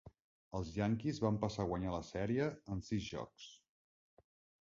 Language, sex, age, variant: Catalan, male, 40-49, Central